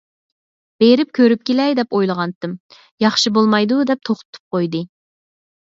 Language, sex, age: Uyghur, female, 30-39